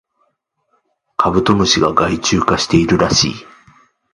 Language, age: Japanese, 30-39